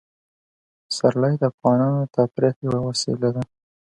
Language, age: Pashto, 19-29